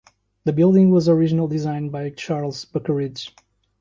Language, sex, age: English, male, 30-39